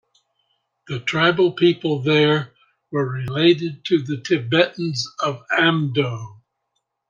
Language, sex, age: English, male, 80-89